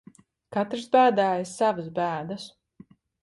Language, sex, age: Latvian, female, 30-39